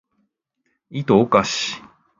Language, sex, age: Japanese, male, 40-49